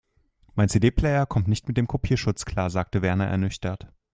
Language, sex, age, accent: German, male, 19-29, Deutschland Deutsch